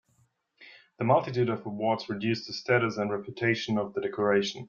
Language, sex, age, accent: English, male, 30-39, United States English